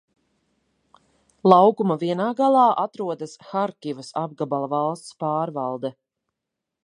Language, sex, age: Latvian, female, 30-39